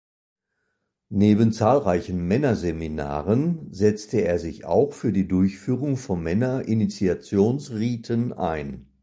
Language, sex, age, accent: German, male, 60-69, Deutschland Deutsch